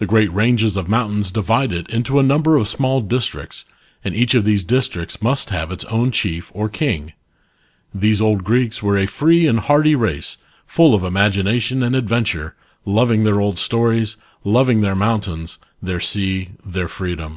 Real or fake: real